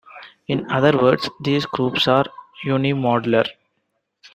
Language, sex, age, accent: English, male, 19-29, India and South Asia (India, Pakistan, Sri Lanka)